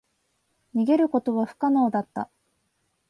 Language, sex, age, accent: Japanese, female, 19-29, 関東